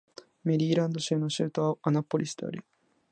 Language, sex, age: Japanese, female, 90+